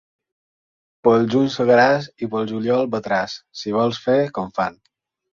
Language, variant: Catalan, Balear